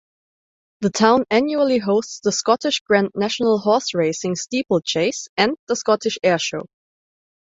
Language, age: English, 19-29